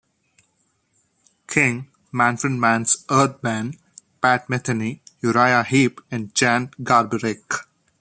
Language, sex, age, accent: English, male, 19-29, India and South Asia (India, Pakistan, Sri Lanka)